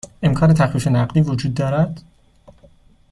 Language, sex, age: Persian, male, 19-29